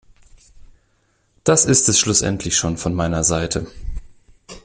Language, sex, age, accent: German, male, 19-29, Deutschland Deutsch